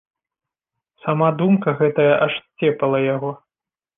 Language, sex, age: Belarusian, male, 30-39